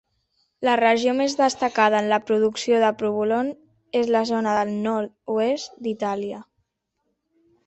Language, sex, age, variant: Catalan, female, under 19, Central